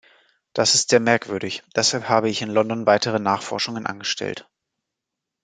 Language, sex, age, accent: German, male, 19-29, Deutschland Deutsch